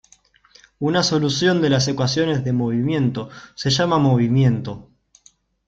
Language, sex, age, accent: Spanish, male, 19-29, Rioplatense: Argentina, Uruguay, este de Bolivia, Paraguay